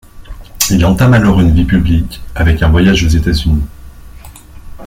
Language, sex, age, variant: French, male, 40-49, Français de métropole